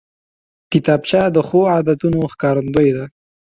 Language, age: Pashto, 19-29